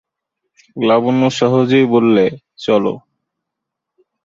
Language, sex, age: Bengali, male, 19-29